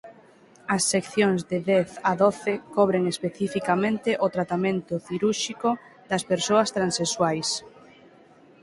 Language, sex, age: Galician, female, 19-29